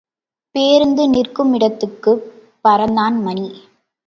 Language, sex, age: Tamil, female, under 19